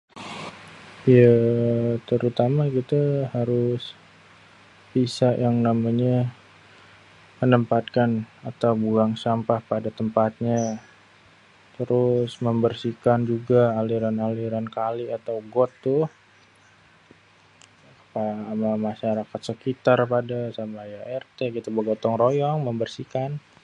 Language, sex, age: Betawi, male, 30-39